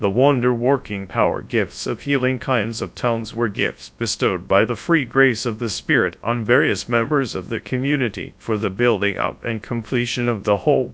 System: TTS, GradTTS